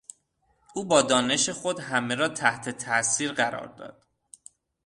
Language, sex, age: Persian, male, 19-29